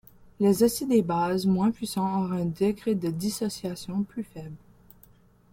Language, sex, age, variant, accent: French, female, under 19, Français d'Amérique du Nord, Français du Canada